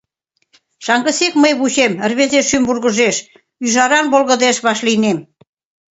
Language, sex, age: Mari, female, 19-29